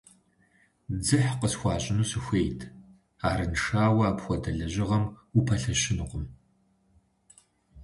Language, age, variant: Kabardian, 30-39, Адыгэбзэ (Къэбэрдей, Кирил, псоми зэдай)